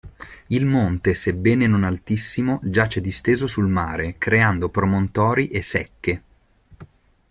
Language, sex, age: Italian, male, 30-39